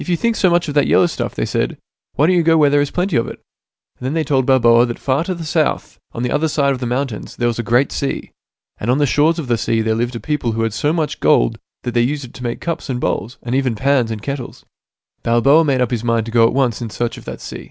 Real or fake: real